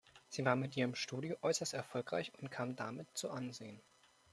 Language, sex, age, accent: German, male, 19-29, Deutschland Deutsch